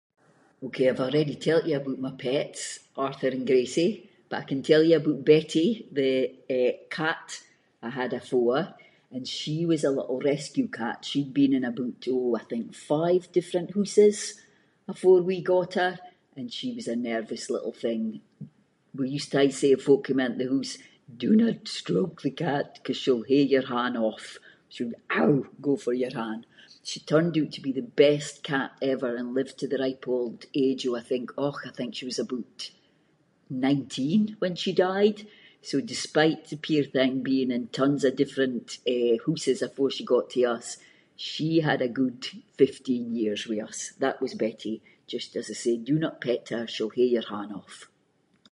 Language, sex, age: Scots, female, 50-59